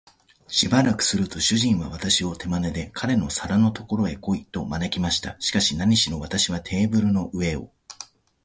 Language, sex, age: Japanese, male, 30-39